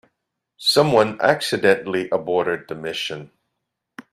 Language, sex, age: English, male, 50-59